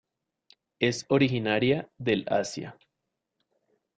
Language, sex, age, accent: Spanish, male, 19-29, Caribe: Cuba, Venezuela, Puerto Rico, República Dominicana, Panamá, Colombia caribeña, México caribeño, Costa del golfo de México